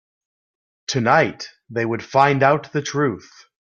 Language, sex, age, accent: English, male, 40-49, Canadian English